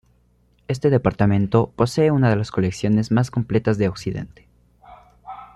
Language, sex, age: Spanish, male, under 19